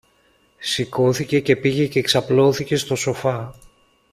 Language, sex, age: Greek, male, 40-49